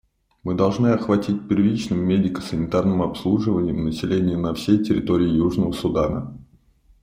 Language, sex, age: Russian, male, 30-39